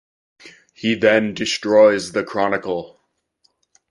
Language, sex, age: English, male, 19-29